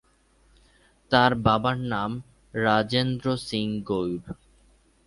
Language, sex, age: Bengali, male, 19-29